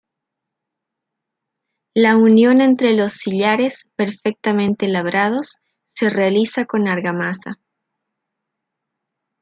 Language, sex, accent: Spanish, female, Andino-Pacífico: Colombia, Perú, Ecuador, oeste de Bolivia y Venezuela andina